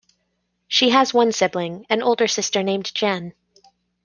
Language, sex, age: English, female, 30-39